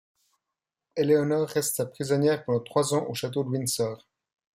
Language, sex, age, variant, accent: French, male, 30-39, Français d'Europe, Français de Suisse